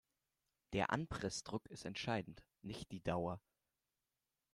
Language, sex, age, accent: German, male, under 19, Deutschland Deutsch